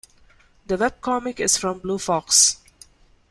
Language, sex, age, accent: English, female, 19-29, India and South Asia (India, Pakistan, Sri Lanka)